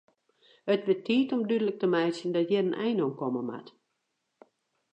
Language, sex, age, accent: Western Frisian, female, 60-69, Wâldfrysk